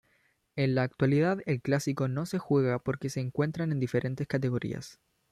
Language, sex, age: Spanish, male, under 19